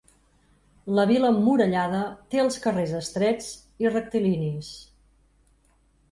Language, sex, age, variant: Catalan, female, 40-49, Central